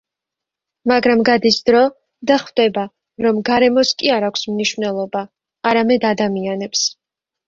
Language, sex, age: Georgian, female, 19-29